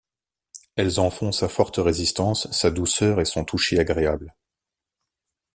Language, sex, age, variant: French, male, 40-49, Français de métropole